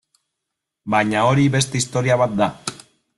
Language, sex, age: Basque, male, 30-39